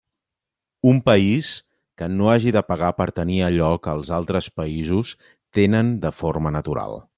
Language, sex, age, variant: Catalan, male, 40-49, Central